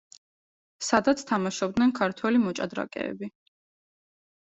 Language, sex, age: Georgian, female, 19-29